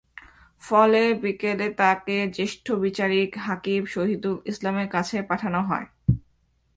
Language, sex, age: Bengali, female, 19-29